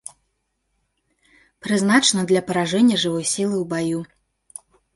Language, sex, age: Belarusian, female, 19-29